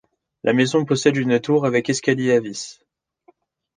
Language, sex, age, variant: French, male, 19-29, Français de métropole